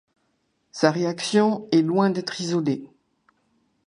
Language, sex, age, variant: French, female, 60-69, Français de métropole